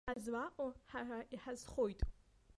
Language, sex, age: Abkhazian, female, under 19